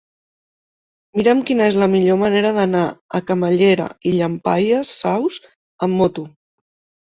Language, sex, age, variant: Catalan, female, 30-39, Central